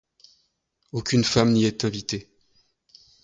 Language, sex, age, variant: French, male, 40-49, Français de métropole